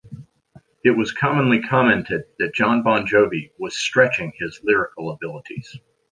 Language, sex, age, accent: English, male, 50-59, United States English